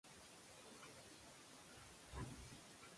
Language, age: English, 19-29